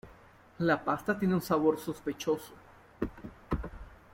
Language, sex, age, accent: Spanish, male, 19-29, América central